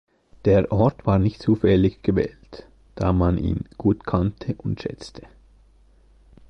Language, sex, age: German, male, 30-39